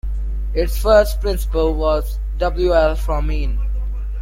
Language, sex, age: English, male, under 19